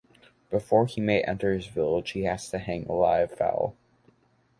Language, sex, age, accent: English, male, under 19, United States English